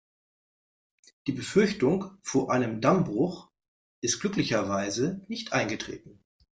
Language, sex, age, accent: German, male, 40-49, Deutschland Deutsch